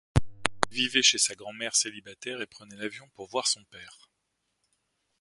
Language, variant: French, Français de métropole